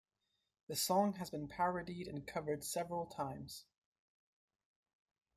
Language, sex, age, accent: English, male, 19-29, United States English